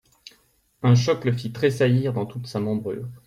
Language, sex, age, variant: French, male, 30-39, Français de métropole